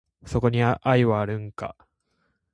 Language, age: Japanese, 19-29